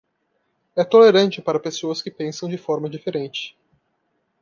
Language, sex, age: Portuguese, male, 30-39